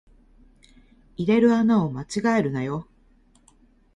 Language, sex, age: Japanese, female, 50-59